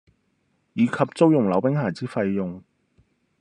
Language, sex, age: Cantonese, male, 19-29